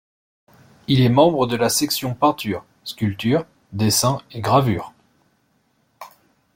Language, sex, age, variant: French, male, 30-39, Français de métropole